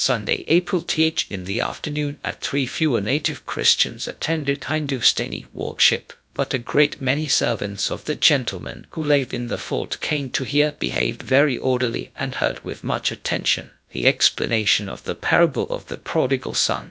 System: TTS, GradTTS